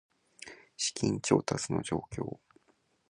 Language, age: Japanese, 19-29